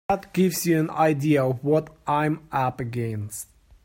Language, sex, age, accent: English, male, 40-49, England English